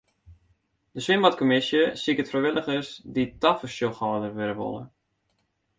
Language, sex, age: Western Frisian, male, 19-29